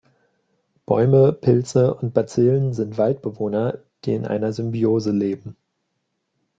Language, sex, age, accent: German, male, 19-29, Deutschland Deutsch